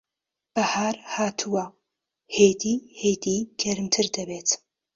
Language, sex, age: Central Kurdish, female, 30-39